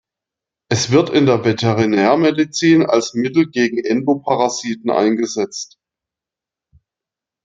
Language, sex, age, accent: German, male, 30-39, Deutschland Deutsch